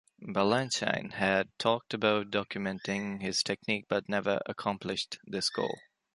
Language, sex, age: English, male, 19-29